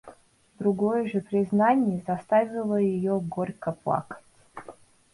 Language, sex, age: Russian, female, 19-29